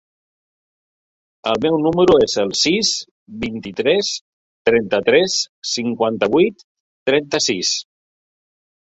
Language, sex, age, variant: Catalan, male, 60-69, Central